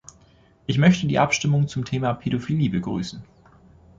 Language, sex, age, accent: German, male, 19-29, Deutschland Deutsch